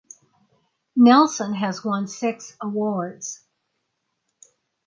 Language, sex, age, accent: English, female, 80-89, United States English